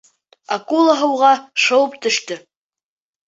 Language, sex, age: Bashkir, male, under 19